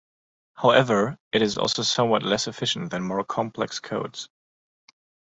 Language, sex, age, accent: English, male, 30-39, United States English